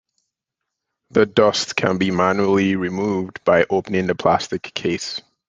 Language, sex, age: English, male, 30-39